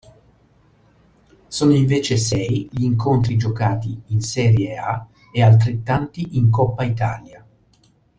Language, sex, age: Italian, male, 50-59